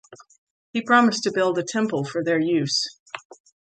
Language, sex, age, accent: English, female, 60-69, United States English